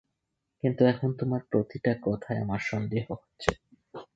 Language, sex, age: Bengali, male, 19-29